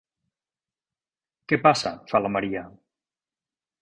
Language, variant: Catalan, Central